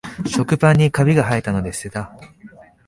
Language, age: Japanese, 19-29